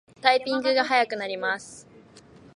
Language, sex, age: Japanese, female, under 19